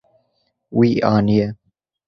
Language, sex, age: Kurdish, male, 19-29